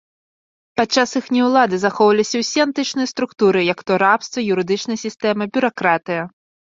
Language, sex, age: Belarusian, female, 19-29